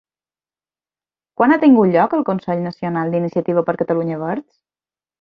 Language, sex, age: Catalan, female, 30-39